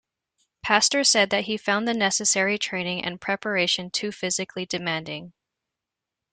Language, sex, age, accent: English, female, 19-29, Canadian English